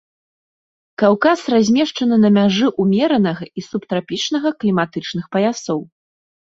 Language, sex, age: Belarusian, female, 19-29